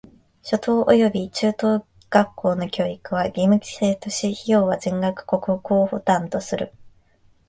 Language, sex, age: Japanese, female, 19-29